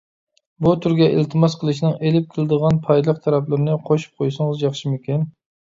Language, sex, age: Uyghur, male, 30-39